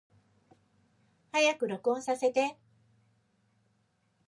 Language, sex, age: Japanese, female, 50-59